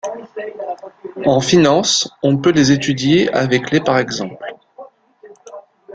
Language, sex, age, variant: French, male, 40-49, Français de métropole